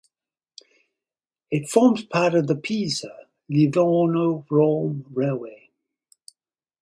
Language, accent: English, Australian English